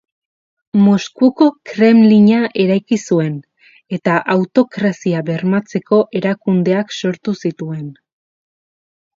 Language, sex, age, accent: Basque, female, 19-29, Erdialdekoa edo Nafarra (Gipuzkoa, Nafarroa)